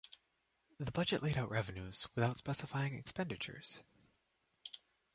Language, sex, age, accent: English, male, 19-29, United States English